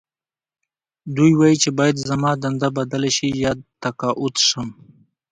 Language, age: Pashto, 19-29